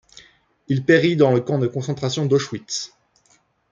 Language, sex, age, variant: French, male, 19-29, Français de métropole